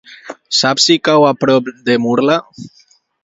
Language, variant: Catalan, Alacantí